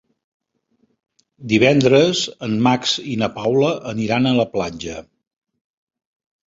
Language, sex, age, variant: Catalan, male, 60-69, Septentrional